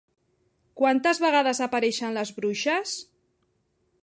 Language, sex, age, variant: Catalan, female, 40-49, Central